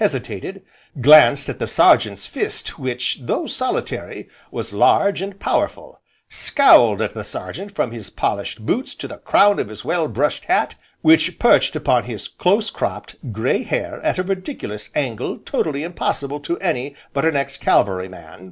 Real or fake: real